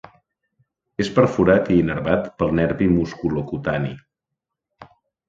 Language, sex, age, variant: Catalan, male, 40-49, Central